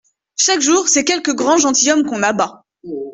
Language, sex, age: French, female, 19-29